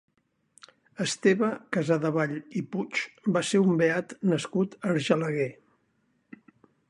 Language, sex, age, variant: Catalan, male, 70-79, Central